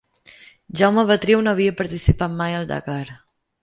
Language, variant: Catalan, Balear